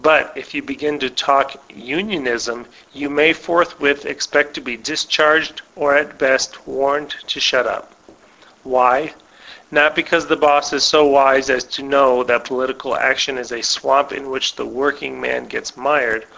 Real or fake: real